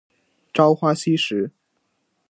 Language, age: Chinese, under 19